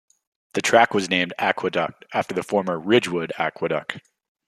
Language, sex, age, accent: English, male, 19-29, Canadian English